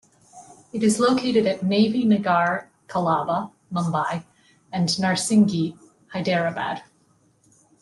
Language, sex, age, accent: English, female, 30-39, Canadian English